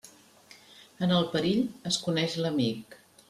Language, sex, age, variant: Catalan, female, 50-59, Central